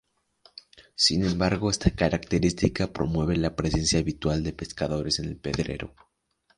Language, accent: Spanish, México